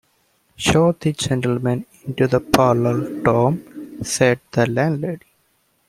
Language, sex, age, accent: English, male, 19-29, United States English